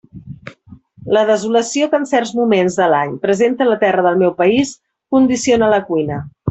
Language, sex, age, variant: Catalan, female, 40-49, Central